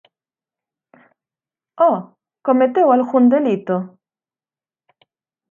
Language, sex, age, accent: Galician, female, 19-29, Atlántico (seseo e gheada); Normativo (estándar)